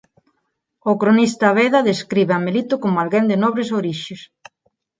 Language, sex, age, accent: Galician, female, 40-49, Neofalante